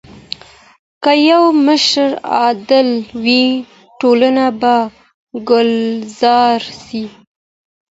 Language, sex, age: Pashto, female, 19-29